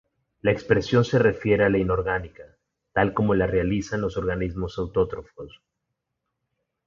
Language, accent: Spanish, México